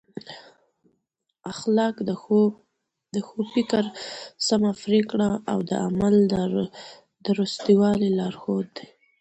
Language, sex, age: Pashto, female, 19-29